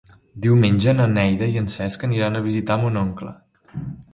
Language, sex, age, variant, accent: Catalan, male, under 19, Central, central